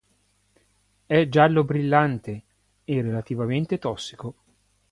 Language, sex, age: Italian, male, 50-59